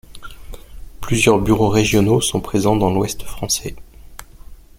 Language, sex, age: French, male, 50-59